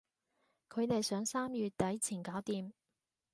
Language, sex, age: Cantonese, female, 30-39